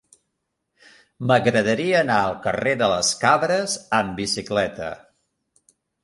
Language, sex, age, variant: Catalan, male, 50-59, Central